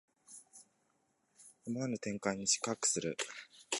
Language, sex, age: Japanese, male, 19-29